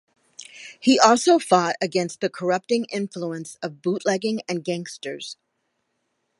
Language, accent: English, United States English